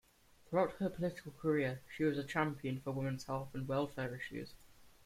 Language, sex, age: English, male, under 19